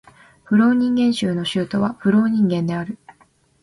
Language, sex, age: Japanese, female, 19-29